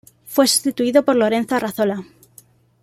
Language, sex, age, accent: Spanish, female, 19-29, España: Centro-Sur peninsular (Madrid, Toledo, Castilla-La Mancha)